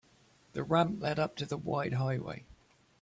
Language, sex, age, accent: English, male, 50-59, England English